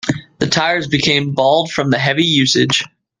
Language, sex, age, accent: English, male, 19-29, United States English